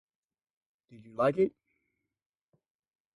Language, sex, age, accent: English, male, 60-69, United States English